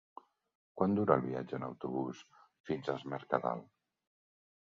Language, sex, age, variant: Catalan, male, 60-69, Central